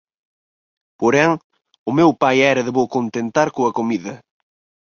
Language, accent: Galician, Normativo (estándar)